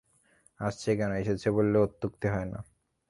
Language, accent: Bengali, প্রমিত; চলিত